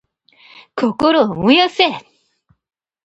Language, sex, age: Japanese, female, 40-49